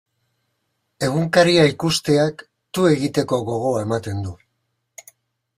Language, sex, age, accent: Basque, male, 60-69, Mendebalekoa (Araba, Bizkaia, Gipuzkoako mendebaleko herri batzuk)